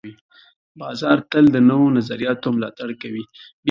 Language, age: Pashto, 19-29